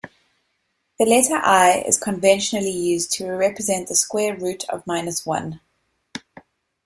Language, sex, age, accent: English, female, 30-39, Southern African (South Africa, Zimbabwe, Namibia)